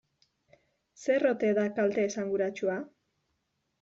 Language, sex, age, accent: Basque, female, 19-29, Mendebalekoa (Araba, Bizkaia, Gipuzkoako mendebaleko herri batzuk)